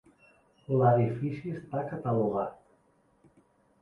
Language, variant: Catalan, Central